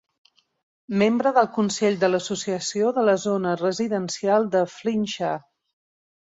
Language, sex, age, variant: Catalan, female, 50-59, Central